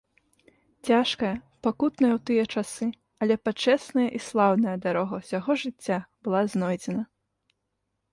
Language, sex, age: Belarusian, female, 19-29